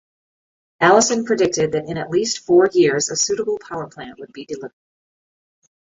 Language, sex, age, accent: English, female, 50-59, United States English